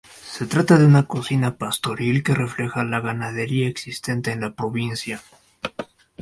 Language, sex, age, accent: Spanish, male, 19-29, Andino-Pacífico: Colombia, Perú, Ecuador, oeste de Bolivia y Venezuela andina